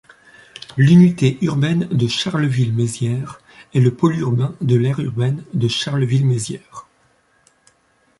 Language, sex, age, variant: French, male, 40-49, Français de métropole